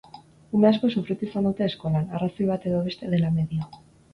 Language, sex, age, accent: Basque, female, 19-29, Mendebalekoa (Araba, Bizkaia, Gipuzkoako mendebaleko herri batzuk)